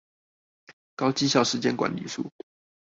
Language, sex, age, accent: Chinese, male, under 19, 出生地：新北市